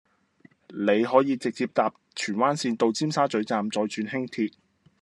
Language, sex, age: Cantonese, male, 19-29